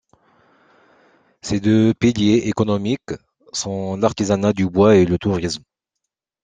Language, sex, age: French, male, 30-39